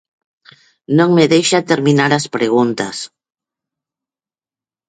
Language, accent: Galician, Normativo (estándar)